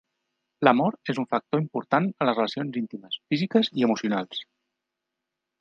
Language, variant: Catalan, Central